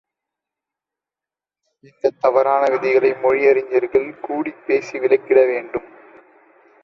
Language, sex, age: Tamil, male, 19-29